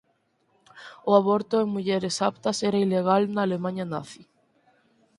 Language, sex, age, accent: Galician, female, 19-29, Normativo (estándar)